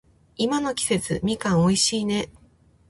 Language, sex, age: Japanese, female, 30-39